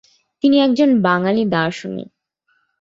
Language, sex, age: Bengali, female, 19-29